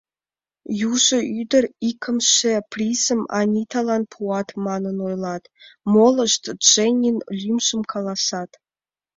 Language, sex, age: Mari, female, 19-29